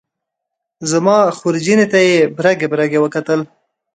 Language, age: Pashto, 19-29